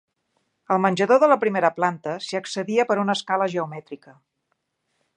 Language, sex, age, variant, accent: Catalan, female, 50-59, Central, Barceloní